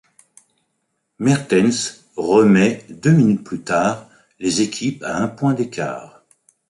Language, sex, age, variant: French, male, 60-69, Français de métropole